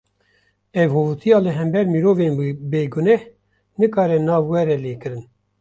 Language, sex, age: Kurdish, male, 50-59